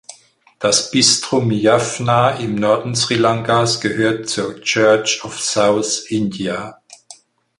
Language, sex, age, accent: German, male, 60-69, Deutschland Deutsch